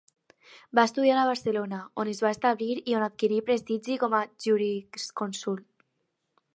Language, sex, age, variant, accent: Catalan, female, under 19, Alacantí, aprenent (recent, des del castellà)